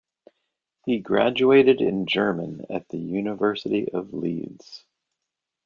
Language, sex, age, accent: English, male, 60-69, United States English